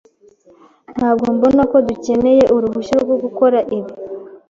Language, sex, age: Kinyarwanda, female, 19-29